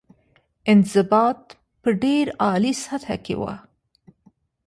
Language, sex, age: Pashto, female, 40-49